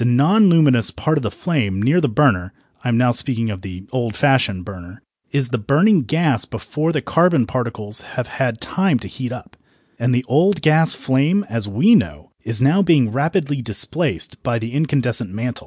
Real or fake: real